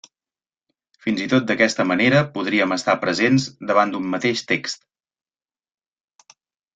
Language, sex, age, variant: Catalan, male, 40-49, Central